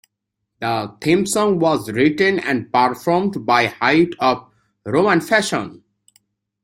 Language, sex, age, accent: English, male, 19-29, United States English